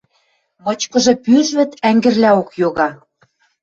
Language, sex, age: Western Mari, female, 50-59